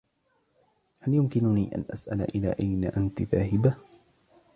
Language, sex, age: Arabic, male, 19-29